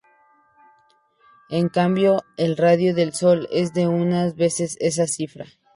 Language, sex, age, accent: Spanish, female, 19-29, México